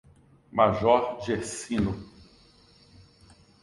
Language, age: Portuguese, 40-49